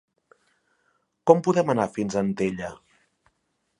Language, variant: Catalan, Central